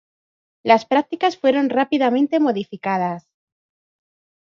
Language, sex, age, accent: Spanish, female, 40-49, España: Centro-Sur peninsular (Madrid, Toledo, Castilla-La Mancha)